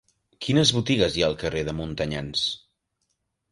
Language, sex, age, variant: Catalan, male, 19-29, Nord-Occidental